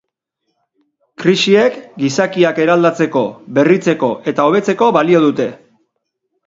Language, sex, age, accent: Basque, male, 40-49, Erdialdekoa edo Nafarra (Gipuzkoa, Nafarroa)